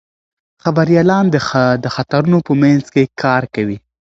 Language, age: Pashto, 19-29